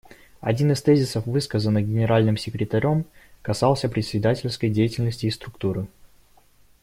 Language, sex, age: Russian, male, 19-29